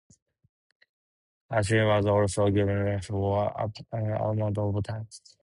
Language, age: English, 19-29